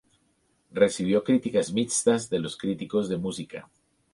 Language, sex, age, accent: Spanish, male, 40-49, Andino-Pacífico: Colombia, Perú, Ecuador, oeste de Bolivia y Venezuela andina